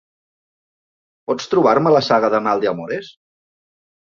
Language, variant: Catalan, Central